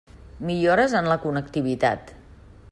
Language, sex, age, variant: Catalan, female, 50-59, Central